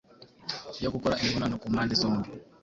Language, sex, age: Kinyarwanda, male, 19-29